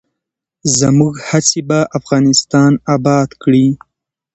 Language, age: Pashto, 19-29